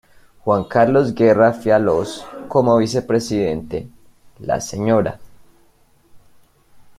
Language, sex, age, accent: Spanish, male, 19-29, Andino-Pacífico: Colombia, Perú, Ecuador, oeste de Bolivia y Venezuela andina